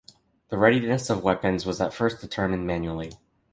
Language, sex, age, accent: English, male, 19-29, United States English